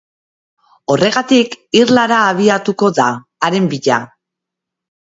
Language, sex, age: Basque, female, 40-49